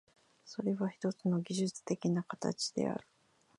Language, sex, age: Japanese, female, 50-59